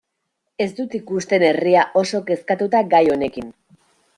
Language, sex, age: Basque, female, 30-39